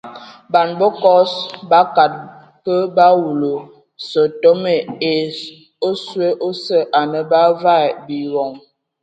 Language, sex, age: Ewondo, female, 19-29